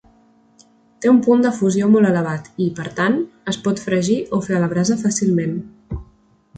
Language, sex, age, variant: Catalan, female, 19-29, Central